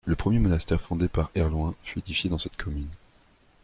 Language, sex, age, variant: French, male, 19-29, Français de métropole